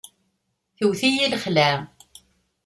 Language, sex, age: Kabyle, female, 40-49